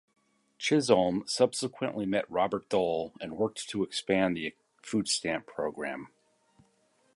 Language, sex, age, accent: English, male, 50-59, United States English